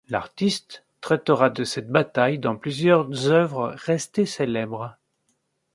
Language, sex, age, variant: French, male, 60-69, Français de métropole